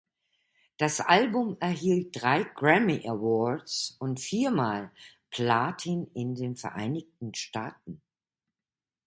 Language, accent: German, Deutschland Deutsch